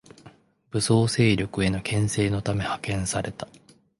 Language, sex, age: Japanese, male, 19-29